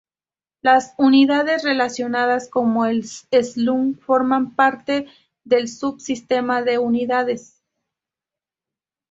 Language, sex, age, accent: Spanish, female, 30-39, México